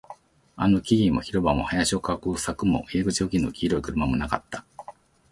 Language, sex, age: Japanese, male, 40-49